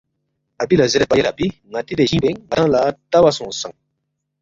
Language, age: Balti, 30-39